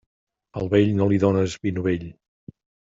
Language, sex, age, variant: Catalan, male, 50-59, Central